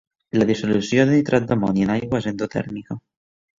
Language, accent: Catalan, valencià